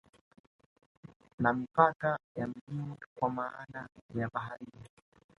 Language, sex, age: Swahili, male, 19-29